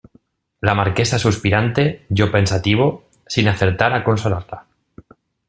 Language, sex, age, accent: Spanish, male, 19-29, España: Centro-Sur peninsular (Madrid, Toledo, Castilla-La Mancha)